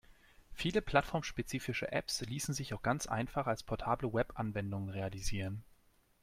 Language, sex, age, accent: German, male, 19-29, Deutschland Deutsch